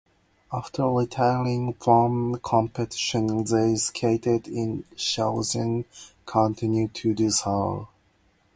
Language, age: English, 19-29